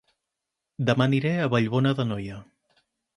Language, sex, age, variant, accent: Catalan, male, 40-49, Central, central